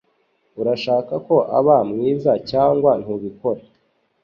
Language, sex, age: Kinyarwanda, male, 19-29